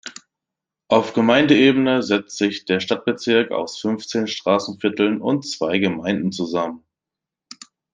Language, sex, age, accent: German, male, 19-29, Deutschland Deutsch